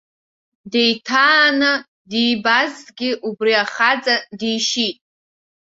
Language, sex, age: Abkhazian, female, under 19